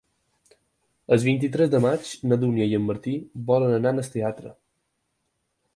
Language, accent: Catalan, mallorquí